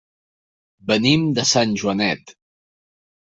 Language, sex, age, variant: Catalan, male, 40-49, Central